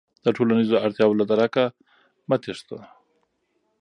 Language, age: Pashto, 40-49